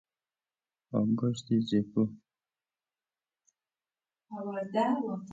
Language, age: Persian, 30-39